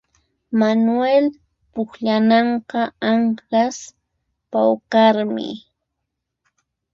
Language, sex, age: Puno Quechua, female, 30-39